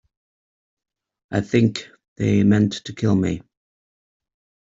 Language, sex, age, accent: English, male, 40-49, England English